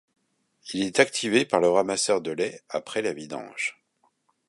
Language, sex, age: French, male, 40-49